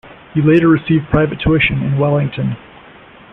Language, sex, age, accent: English, male, 50-59, United States English